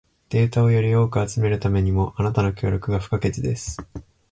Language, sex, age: Japanese, male, 19-29